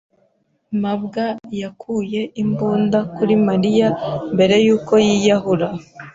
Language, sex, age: Kinyarwanda, female, 19-29